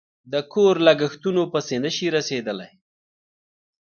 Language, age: Pashto, 30-39